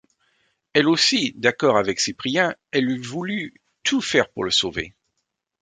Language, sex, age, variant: French, male, 50-59, Français de métropole